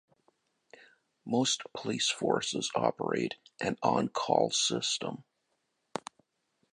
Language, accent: English, Canadian English